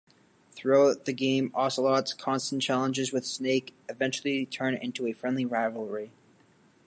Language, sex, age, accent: English, male, 19-29, United States English